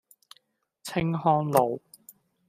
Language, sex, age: Cantonese, male, 19-29